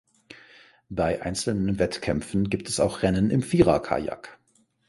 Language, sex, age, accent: German, male, 40-49, Deutschland Deutsch